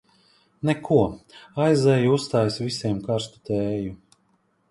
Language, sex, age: Latvian, male, 40-49